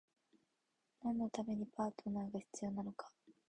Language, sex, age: Japanese, female, 19-29